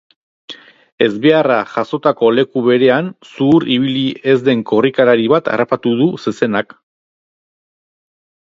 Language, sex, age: Basque, male, 40-49